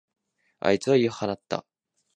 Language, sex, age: Japanese, male, 19-29